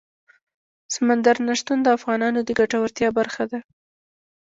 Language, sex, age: Pashto, female, 19-29